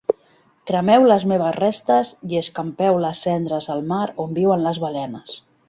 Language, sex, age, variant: Catalan, female, 50-59, Central